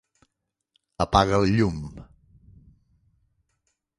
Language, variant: Catalan, Nord-Occidental